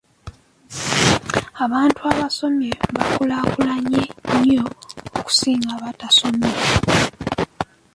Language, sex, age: Ganda, female, 19-29